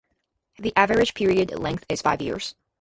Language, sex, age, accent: English, female, 19-29, United States English